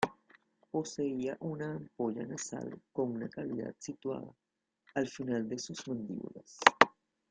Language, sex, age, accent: Spanish, female, 50-59, Caribe: Cuba, Venezuela, Puerto Rico, República Dominicana, Panamá, Colombia caribeña, México caribeño, Costa del golfo de México